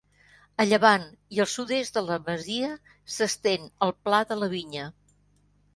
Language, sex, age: Catalan, female, 70-79